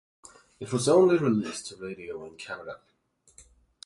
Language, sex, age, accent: English, male, 19-29, United States English; England English